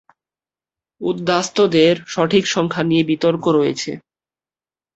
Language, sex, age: Bengali, male, 19-29